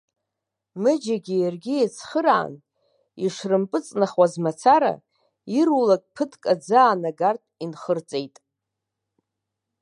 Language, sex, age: Abkhazian, female, 50-59